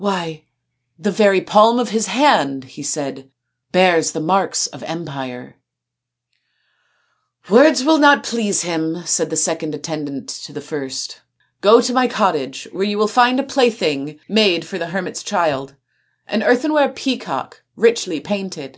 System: none